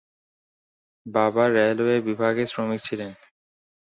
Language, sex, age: Bengali, male, 19-29